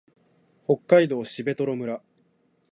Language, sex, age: Japanese, male, 19-29